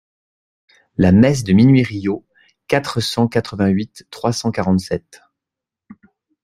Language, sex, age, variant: French, male, 40-49, Français de métropole